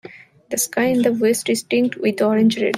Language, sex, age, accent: English, female, 19-29, India and South Asia (India, Pakistan, Sri Lanka)